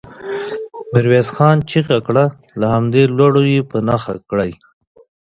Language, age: Pashto, 30-39